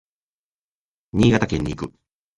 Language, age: Japanese, 40-49